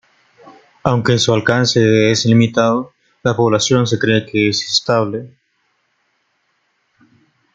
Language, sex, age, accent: Spanish, male, 19-29, América central